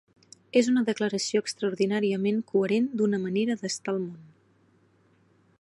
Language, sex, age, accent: Catalan, female, 19-29, central; nord-occidental